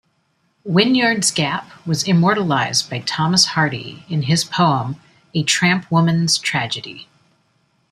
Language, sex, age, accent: English, female, 40-49, United States English